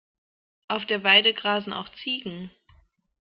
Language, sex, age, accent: German, female, 19-29, Deutschland Deutsch